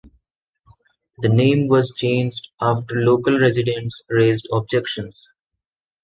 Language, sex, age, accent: English, male, 19-29, India and South Asia (India, Pakistan, Sri Lanka)